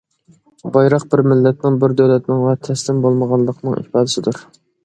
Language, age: Uyghur, 19-29